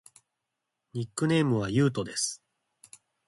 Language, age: Japanese, 19-29